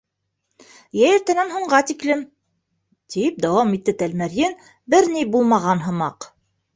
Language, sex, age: Bashkir, female, 30-39